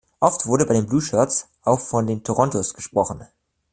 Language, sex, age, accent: German, male, under 19, Deutschland Deutsch